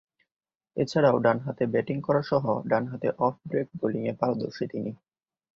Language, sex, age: Bengali, male, 19-29